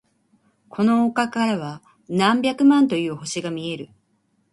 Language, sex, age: Japanese, female, 19-29